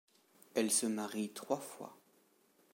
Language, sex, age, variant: French, male, under 19, Français de métropole